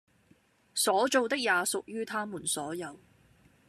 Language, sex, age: Cantonese, female, 19-29